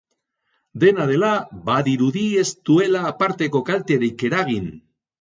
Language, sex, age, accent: Basque, male, 60-69, Erdialdekoa edo Nafarra (Gipuzkoa, Nafarroa)